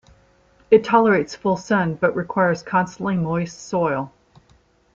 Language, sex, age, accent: English, female, 50-59, United States English